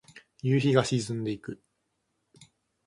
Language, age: Japanese, 19-29